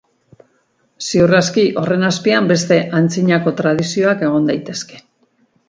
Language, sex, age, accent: Basque, female, 50-59, Mendebalekoa (Araba, Bizkaia, Gipuzkoako mendebaleko herri batzuk)